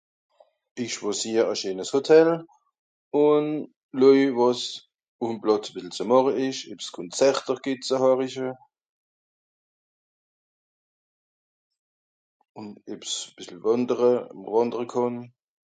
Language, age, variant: Swiss German, 40-49, Nordniederàlemmànisch (Rishoffe, Zàwere, Bùsswìller, Hawenau, Brüemt, Stroossbùri, Molse, Dàmbàch, Schlettstàtt, Pfàlzbùri usw.)